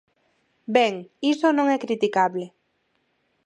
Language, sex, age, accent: Galician, female, 30-39, Neofalante